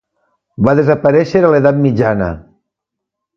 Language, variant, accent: Catalan, Valencià meridional, valencià